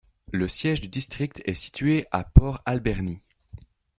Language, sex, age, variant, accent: French, male, 19-29, Français d'Europe, Français de Belgique